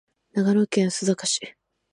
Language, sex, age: Japanese, female, 19-29